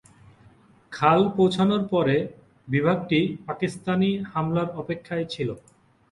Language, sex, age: Bengali, male, 19-29